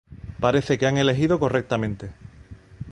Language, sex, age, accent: Spanish, male, 40-49, España: Sur peninsular (Andalucia, Extremadura, Murcia)